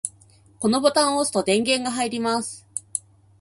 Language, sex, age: Japanese, female, 30-39